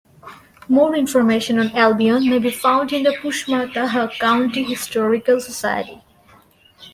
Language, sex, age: English, female, 19-29